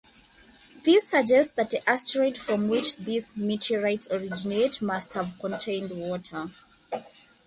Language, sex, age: English, female, 19-29